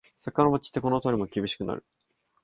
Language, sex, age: Japanese, male, 19-29